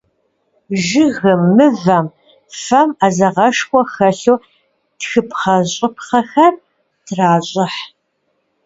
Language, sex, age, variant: Kabardian, female, 50-59, Адыгэбзэ (Къэбэрдей, Кирил, псоми зэдай)